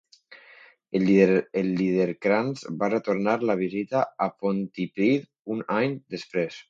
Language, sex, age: Catalan, male, 30-39